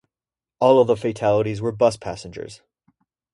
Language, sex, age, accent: English, male, 19-29, United States English